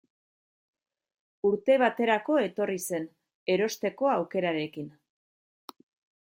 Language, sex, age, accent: Basque, female, 40-49, Mendebalekoa (Araba, Bizkaia, Gipuzkoako mendebaleko herri batzuk)